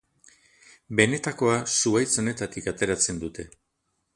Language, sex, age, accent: Basque, male, 60-69, Erdialdekoa edo Nafarra (Gipuzkoa, Nafarroa)